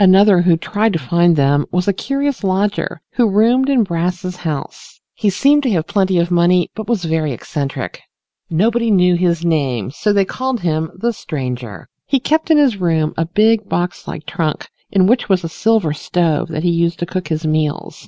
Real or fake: real